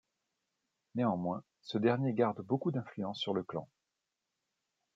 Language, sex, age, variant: French, male, 40-49, Français de métropole